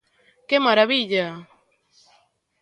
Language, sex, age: Galician, female, 19-29